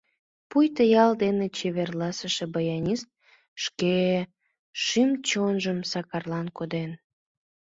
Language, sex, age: Mari, female, under 19